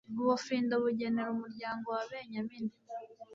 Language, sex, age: Kinyarwanda, female, 19-29